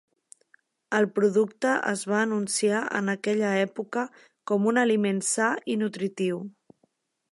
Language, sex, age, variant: Catalan, female, 30-39, Central